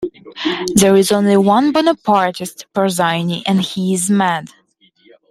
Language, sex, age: English, female, 19-29